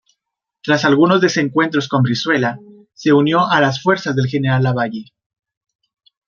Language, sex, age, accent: Spanish, male, 30-39, México